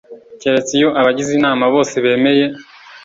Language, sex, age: Kinyarwanda, male, 19-29